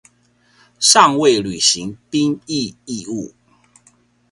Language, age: Chinese, 40-49